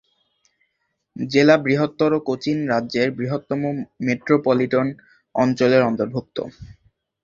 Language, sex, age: Bengali, male, under 19